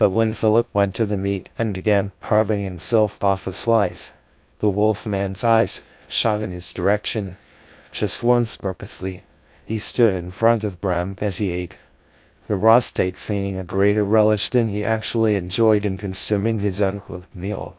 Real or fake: fake